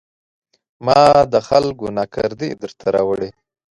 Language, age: Pashto, 19-29